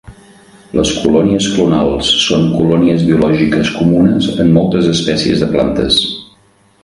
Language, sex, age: Catalan, male, 50-59